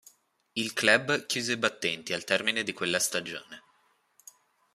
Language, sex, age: Italian, male, under 19